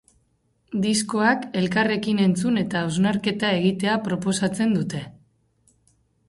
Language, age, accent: Basque, 40-49, Erdialdekoa edo Nafarra (Gipuzkoa, Nafarroa)